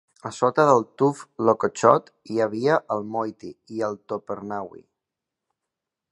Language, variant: Catalan, Central